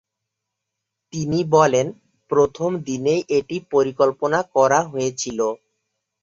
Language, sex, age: Bengali, male, 19-29